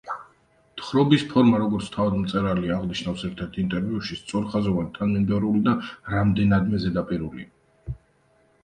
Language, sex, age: Georgian, male, 19-29